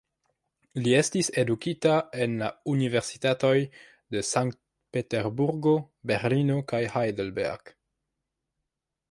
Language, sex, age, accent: Esperanto, male, under 19, Internacia